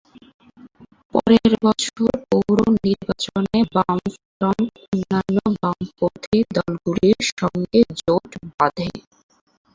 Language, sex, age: Bengali, female, 19-29